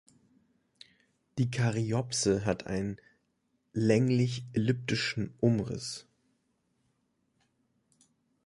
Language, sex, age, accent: German, male, 30-39, Deutschland Deutsch